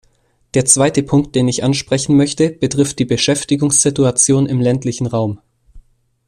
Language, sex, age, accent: German, male, under 19, Deutschland Deutsch